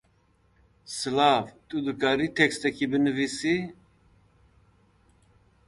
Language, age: English, 50-59